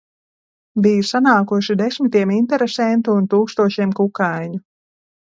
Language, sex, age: Latvian, female, 30-39